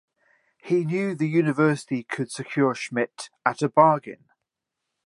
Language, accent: English, England English